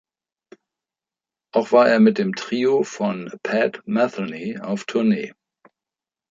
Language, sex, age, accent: German, male, 60-69, Deutschland Deutsch